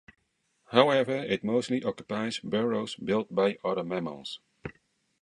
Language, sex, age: English, male, 40-49